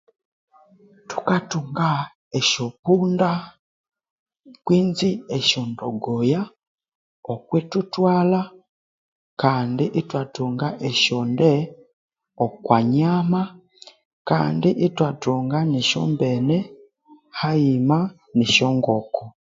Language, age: Konzo, 19-29